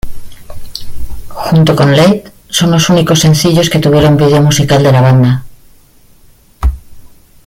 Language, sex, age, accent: Spanish, female, 50-59, España: Centro-Sur peninsular (Madrid, Toledo, Castilla-La Mancha)